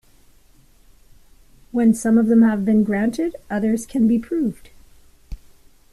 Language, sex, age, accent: English, female, 50-59, Canadian English